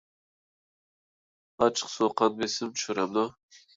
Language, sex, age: Uyghur, male, 19-29